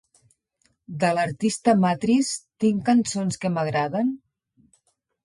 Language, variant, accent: Catalan, Central, central